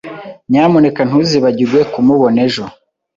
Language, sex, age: Kinyarwanda, male, 19-29